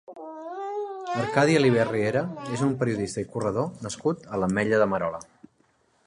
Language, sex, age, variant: Catalan, male, 30-39, Central